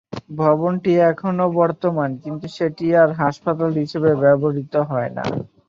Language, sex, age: Bengali, male, 19-29